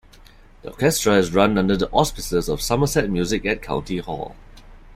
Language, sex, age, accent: English, male, 30-39, Singaporean English